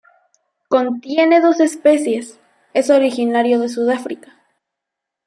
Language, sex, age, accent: Spanish, female, under 19, América central